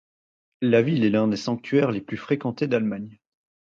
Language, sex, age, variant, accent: French, male, 30-39, Français d'Europe, Français de Belgique